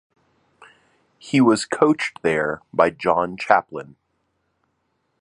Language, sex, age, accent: English, male, 30-39, United States English